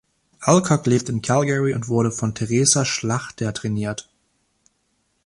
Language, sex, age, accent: German, male, 19-29, Deutschland Deutsch